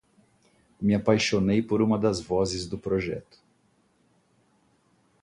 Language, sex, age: Portuguese, male, 50-59